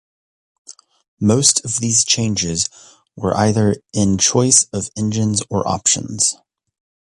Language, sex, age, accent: English, male, 30-39, United States English